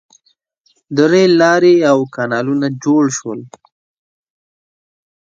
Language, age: Pashto, 19-29